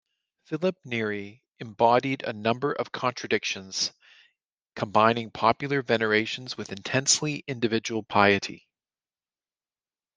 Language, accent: English, Canadian English